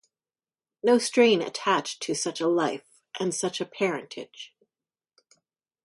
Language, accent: English, United States English